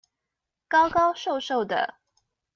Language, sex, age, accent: Chinese, female, 30-39, 出生地：臺中市